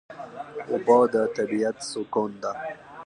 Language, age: Pashto, 19-29